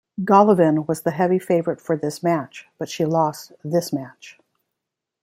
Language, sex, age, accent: English, female, 50-59, United States English